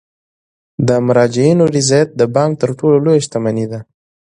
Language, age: Pashto, 19-29